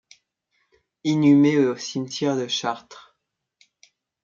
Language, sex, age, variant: French, male, 30-39, Français de métropole